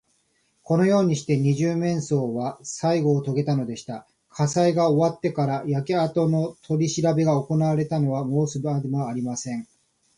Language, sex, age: Japanese, male, 30-39